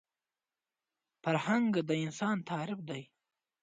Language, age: Pashto, 19-29